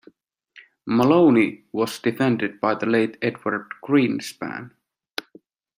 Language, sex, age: English, male, 30-39